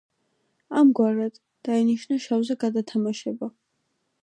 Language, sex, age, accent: Georgian, female, under 19, მშვიდი